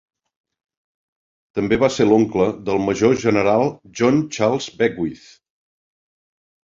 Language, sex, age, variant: Catalan, male, 50-59, Central